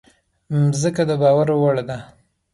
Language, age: Pashto, 19-29